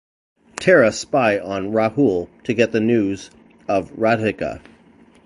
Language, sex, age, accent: English, male, 40-49, Canadian English